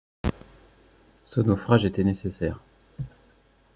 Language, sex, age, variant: French, male, 40-49, Français de métropole